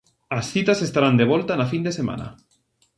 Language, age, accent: Galician, 19-29, Atlántico (seseo e gheada)